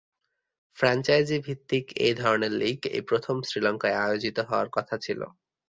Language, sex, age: Bengali, male, 19-29